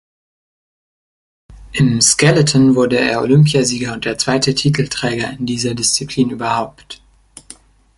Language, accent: German, Deutschland Deutsch